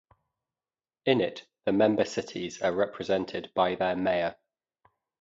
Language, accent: English, England English